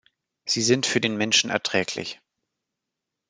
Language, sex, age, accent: German, male, 19-29, Deutschland Deutsch